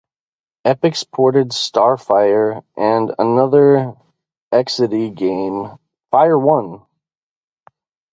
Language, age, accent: English, 19-29, United States English; midwest